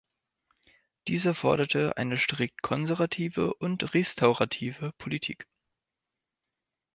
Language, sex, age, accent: German, male, 19-29, Deutschland Deutsch